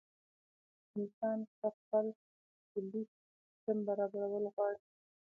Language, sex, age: Pashto, female, 19-29